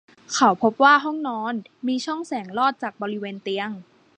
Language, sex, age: Thai, female, under 19